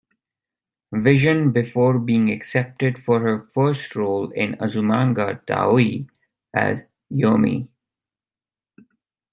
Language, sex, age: English, male, 19-29